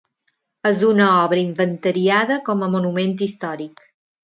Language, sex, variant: Catalan, female, Balear